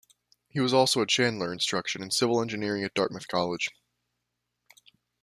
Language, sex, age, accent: English, male, under 19, United States English